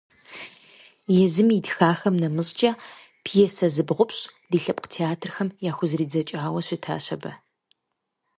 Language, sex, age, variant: Kabardian, female, 19-29, Адыгэбзэ (Къэбэрдей, Кирил, псоми зэдай)